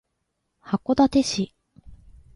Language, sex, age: Japanese, female, 19-29